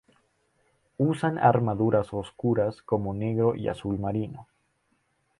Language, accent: Spanish, Andino-Pacífico: Colombia, Perú, Ecuador, oeste de Bolivia y Venezuela andina